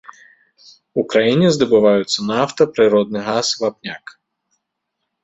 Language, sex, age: Belarusian, male, 30-39